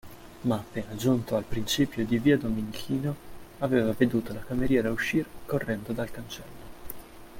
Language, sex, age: Italian, male, 19-29